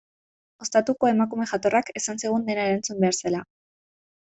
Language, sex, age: Basque, female, 19-29